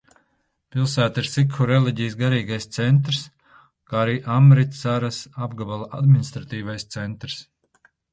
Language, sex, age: Latvian, male, 40-49